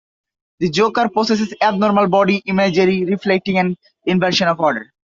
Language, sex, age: English, male, under 19